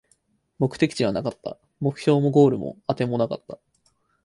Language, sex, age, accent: Japanese, male, 19-29, 標準語